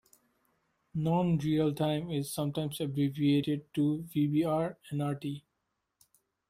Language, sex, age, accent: English, male, 19-29, India and South Asia (India, Pakistan, Sri Lanka)